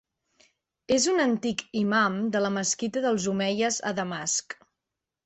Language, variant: Catalan, Central